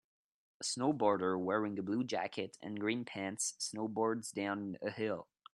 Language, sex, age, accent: English, male, under 19, United States English